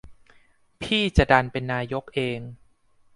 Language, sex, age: Thai, male, 30-39